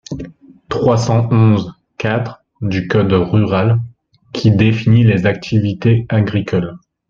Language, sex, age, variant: French, male, 19-29, Français de métropole